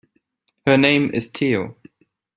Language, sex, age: English, male, 19-29